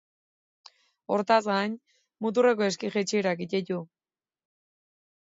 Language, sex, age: Basque, female, 30-39